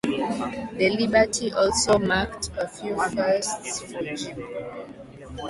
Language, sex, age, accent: English, female, 19-29, United States English